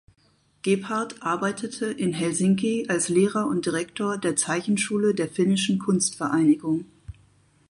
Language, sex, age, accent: German, female, 40-49, Deutschland Deutsch